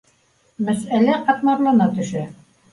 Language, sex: Bashkir, female